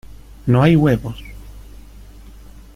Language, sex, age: Spanish, male, 30-39